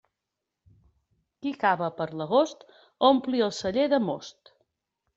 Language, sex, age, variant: Catalan, female, 40-49, Central